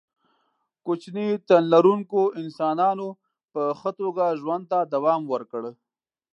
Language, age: Pashto, 30-39